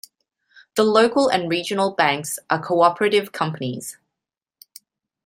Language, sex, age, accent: English, female, 30-39, Australian English